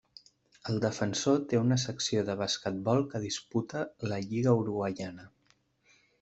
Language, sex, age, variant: Catalan, male, 19-29, Central